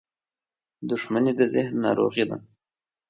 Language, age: Pashto, 19-29